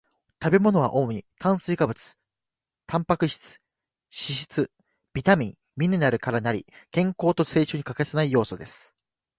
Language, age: Japanese, 19-29